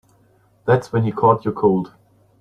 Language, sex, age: English, male, 30-39